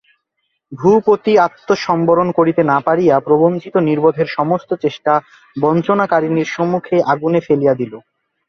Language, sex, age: Bengali, male, 19-29